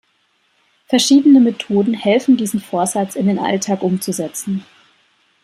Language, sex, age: German, female, 30-39